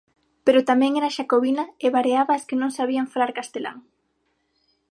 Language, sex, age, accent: Galician, female, under 19, Normativo (estándar); Neofalante